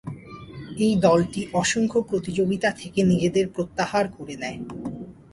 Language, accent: Bengali, প্রমিত